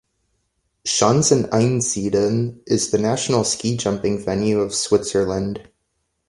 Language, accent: English, United States English